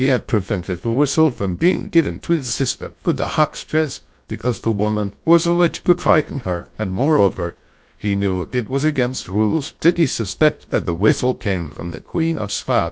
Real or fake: fake